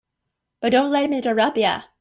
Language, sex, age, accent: English, female, under 19, United States English